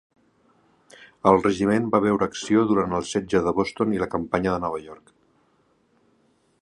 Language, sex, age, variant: Catalan, male, 50-59, Central